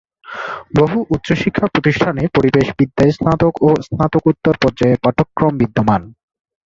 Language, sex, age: Bengali, male, 19-29